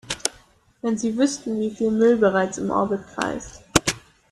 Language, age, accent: German, 19-29, Deutschland Deutsch